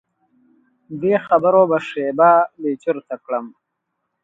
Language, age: Pashto, 30-39